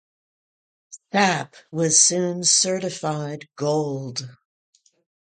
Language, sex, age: English, female, 70-79